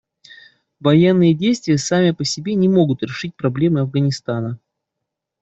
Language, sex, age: Russian, male, 30-39